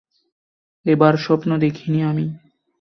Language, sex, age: Bengali, male, 19-29